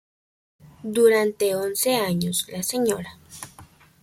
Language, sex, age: Spanish, female, 19-29